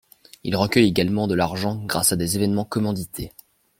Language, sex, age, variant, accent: French, male, under 19, Français d'Europe, Français de Belgique